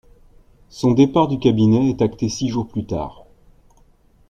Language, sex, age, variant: French, male, 40-49, Français de métropole